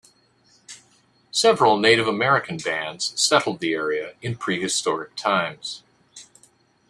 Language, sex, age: English, male, 50-59